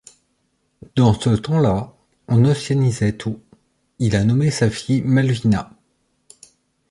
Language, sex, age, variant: French, male, 30-39, Français de métropole